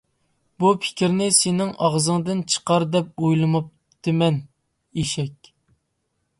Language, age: Uyghur, 19-29